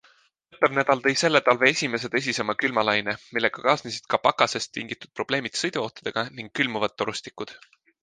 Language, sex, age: Estonian, male, 19-29